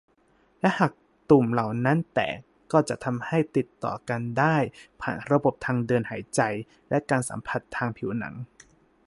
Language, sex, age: Thai, male, 19-29